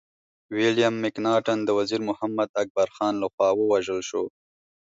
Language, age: Pashto, 19-29